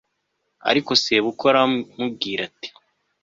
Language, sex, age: Kinyarwanda, male, under 19